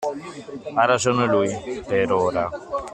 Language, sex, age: Italian, male, 30-39